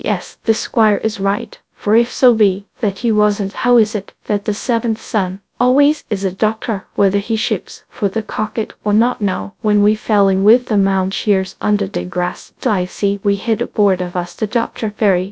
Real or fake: fake